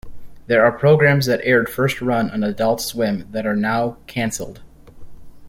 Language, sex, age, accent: English, male, 19-29, United States English